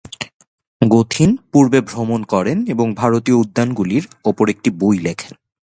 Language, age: Bengali, 19-29